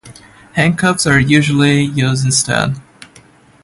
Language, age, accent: English, under 19, United States English